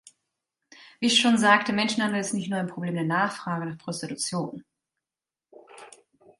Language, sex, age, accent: German, female, 30-39, Deutschland Deutsch